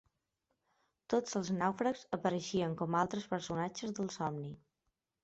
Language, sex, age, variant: Catalan, female, 30-39, Central